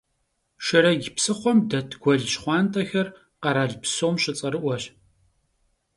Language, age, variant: Kabardian, 40-49, Адыгэбзэ (Къэбэрдей, Кирил, псоми зэдай)